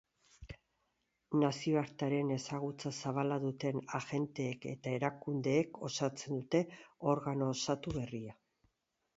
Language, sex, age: Basque, female, 50-59